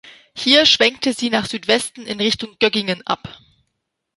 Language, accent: German, Deutschland Deutsch